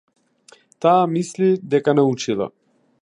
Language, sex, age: Macedonian, female, 19-29